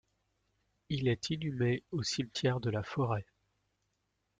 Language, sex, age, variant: French, male, 19-29, Français de métropole